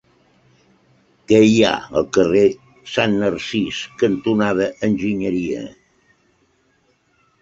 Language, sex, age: Catalan, male, 70-79